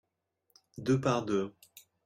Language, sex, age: French, male, 30-39